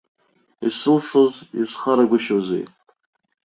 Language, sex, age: Abkhazian, male, 19-29